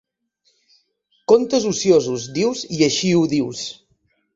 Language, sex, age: Catalan, male, 30-39